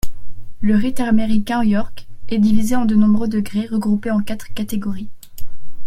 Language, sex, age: French, female, 19-29